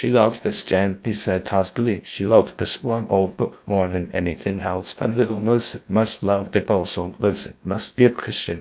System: TTS, GlowTTS